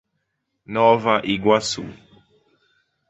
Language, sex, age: Portuguese, male, 19-29